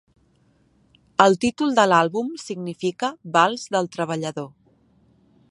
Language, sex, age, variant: Catalan, female, 19-29, Central